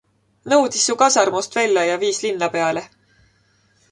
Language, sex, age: Estonian, female, 19-29